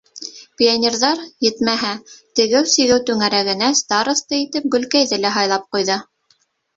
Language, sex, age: Bashkir, female, 30-39